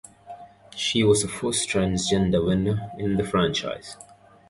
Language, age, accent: English, 19-29, England English